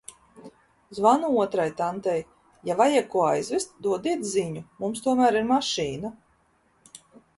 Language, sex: Latvian, female